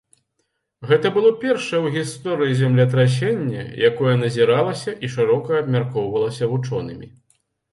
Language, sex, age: Belarusian, male, 40-49